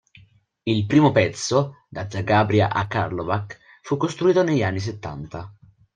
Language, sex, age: Italian, male, 19-29